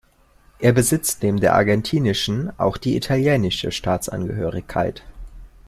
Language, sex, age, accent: German, male, 19-29, Deutschland Deutsch